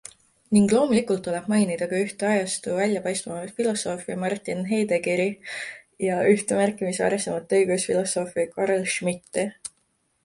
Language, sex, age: Estonian, female, 19-29